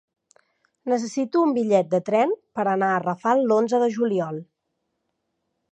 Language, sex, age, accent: Catalan, female, 30-39, central; nord-occidental